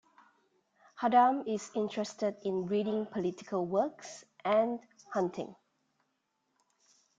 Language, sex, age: English, female, 30-39